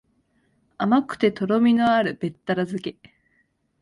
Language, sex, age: Japanese, female, 19-29